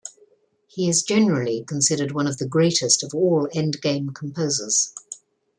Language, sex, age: English, female, 60-69